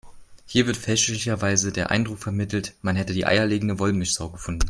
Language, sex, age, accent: German, male, 19-29, Deutschland Deutsch